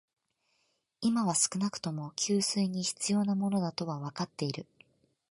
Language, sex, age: Japanese, female, 19-29